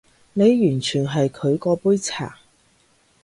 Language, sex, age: Cantonese, female, 30-39